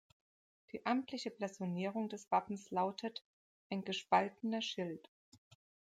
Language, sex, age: German, female, 30-39